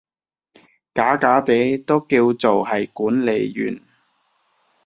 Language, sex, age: Cantonese, male, 30-39